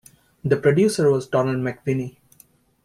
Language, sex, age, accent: English, male, 19-29, United States English